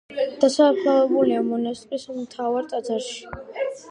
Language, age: Georgian, under 19